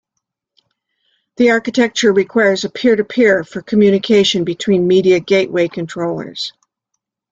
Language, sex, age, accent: English, female, 70-79, United States English